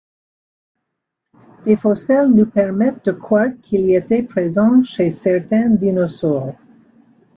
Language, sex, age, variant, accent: French, female, 60-69, Français d'Amérique du Nord, Français des États-Unis